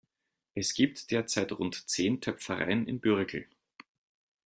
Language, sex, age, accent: German, male, 30-39, Österreichisches Deutsch